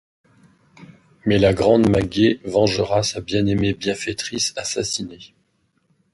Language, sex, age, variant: French, male, 40-49, Français de métropole